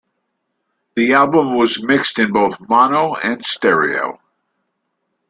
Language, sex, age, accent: English, male, 60-69, United States English